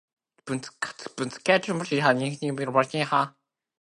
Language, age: Cantonese, 19-29